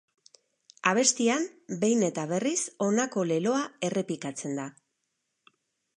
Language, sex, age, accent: Basque, female, 50-59, Erdialdekoa edo Nafarra (Gipuzkoa, Nafarroa)